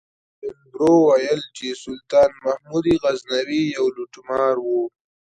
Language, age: Pashto, under 19